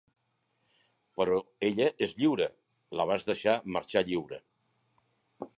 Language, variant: Catalan, Central